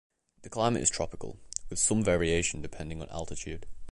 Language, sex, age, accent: English, male, under 19, England English